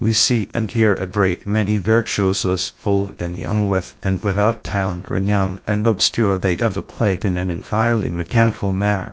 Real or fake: fake